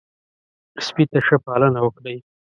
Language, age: Pashto, 19-29